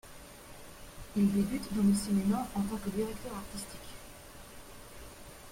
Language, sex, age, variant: French, female, 50-59, Français de métropole